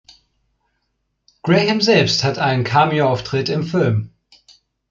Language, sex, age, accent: German, male, 19-29, Deutschland Deutsch